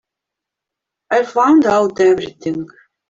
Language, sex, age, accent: English, female, 50-59, Australian English